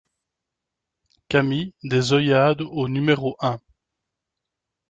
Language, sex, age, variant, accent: French, male, 30-39, Français d'Europe, Français de Belgique